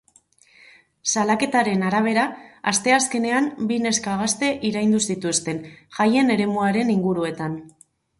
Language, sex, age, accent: Basque, female, 30-39, Mendebalekoa (Araba, Bizkaia, Gipuzkoako mendebaleko herri batzuk)